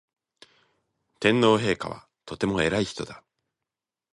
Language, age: Japanese, 19-29